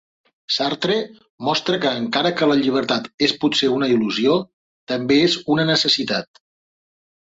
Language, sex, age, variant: Catalan, male, 50-59, Central